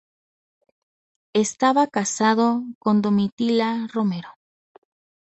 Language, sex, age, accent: Spanish, female, 30-39, México